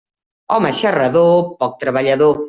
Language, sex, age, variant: Catalan, female, 50-59, Central